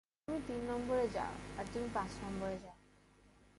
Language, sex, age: Bengali, female, 19-29